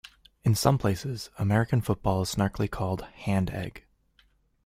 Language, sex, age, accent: English, male, 19-29, Canadian English